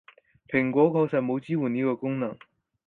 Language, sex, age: Cantonese, male, under 19